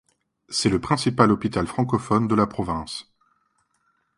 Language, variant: French, Français de métropole